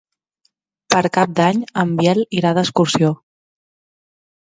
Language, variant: Catalan, Central